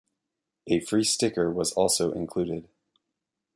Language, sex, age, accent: English, male, 30-39, United States English